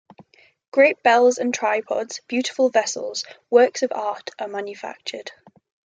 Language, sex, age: English, female, 19-29